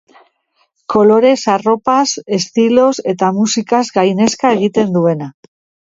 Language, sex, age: Basque, female, 50-59